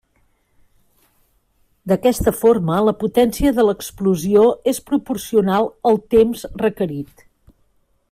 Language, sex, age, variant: Catalan, female, 50-59, Central